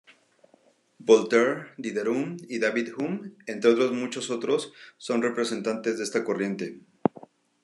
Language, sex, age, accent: Spanish, male, 40-49, México